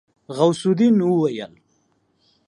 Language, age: Pashto, 30-39